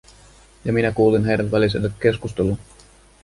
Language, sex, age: Finnish, male, 30-39